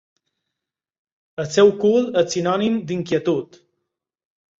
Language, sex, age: Catalan, male, 40-49